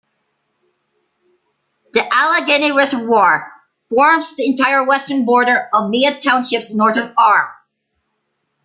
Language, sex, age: English, male, 19-29